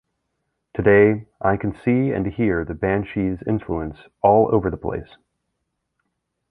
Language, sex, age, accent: English, male, 30-39, United States English